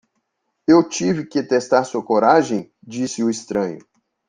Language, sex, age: Portuguese, male, 40-49